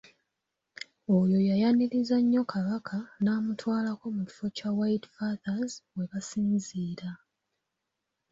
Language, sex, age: Ganda, female, 19-29